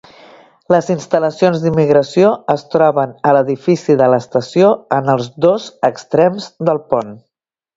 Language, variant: Catalan, Septentrional